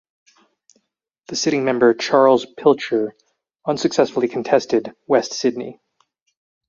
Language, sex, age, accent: English, male, 30-39, United States English